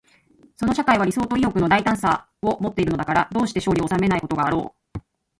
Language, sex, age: Japanese, female, 40-49